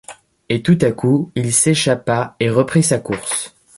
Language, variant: French, Français de métropole